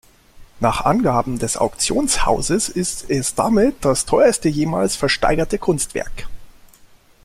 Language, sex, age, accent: German, male, 30-39, Deutschland Deutsch